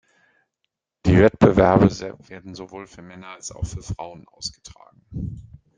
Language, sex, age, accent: German, male, 50-59, Deutschland Deutsch